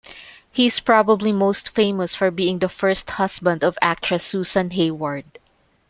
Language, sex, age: English, female, 50-59